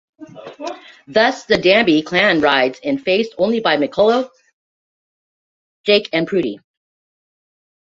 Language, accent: English, United States English